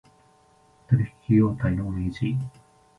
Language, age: Japanese, 19-29